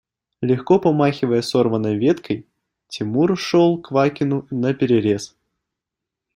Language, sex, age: Russian, male, 19-29